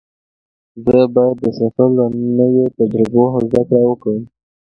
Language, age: Pashto, 19-29